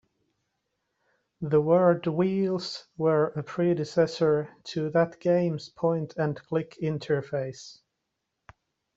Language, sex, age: English, male, 40-49